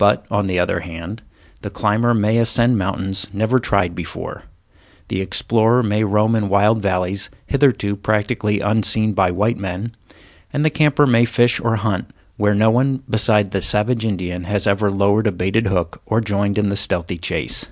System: none